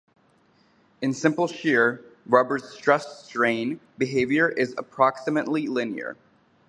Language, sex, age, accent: English, male, 19-29, United States English